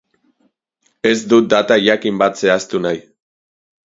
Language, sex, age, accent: Basque, male, 19-29, Mendebalekoa (Araba, Bizkaia, Gipuzkoako mendebaleko herri batzuk)